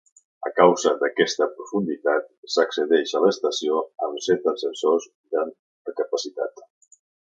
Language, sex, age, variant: Catalan, male, 70-79, Central